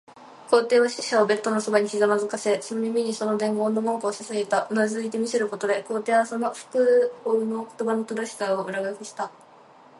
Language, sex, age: Japanese, female, 19-29